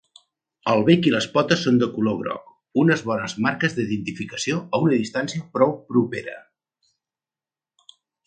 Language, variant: Catalan, Central